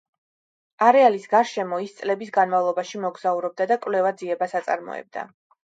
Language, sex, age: Georgian, female, 40-49